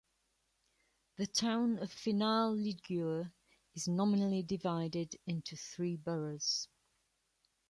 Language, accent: English, England English